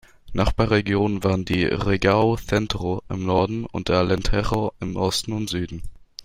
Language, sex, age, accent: German, male, under 19, Deutschland Deutsch